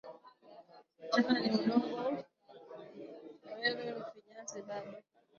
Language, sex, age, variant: Swahili, female, 19-29, Kiswahili cha Bara ya Kenya